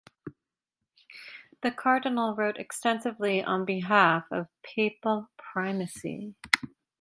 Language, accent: English, United States English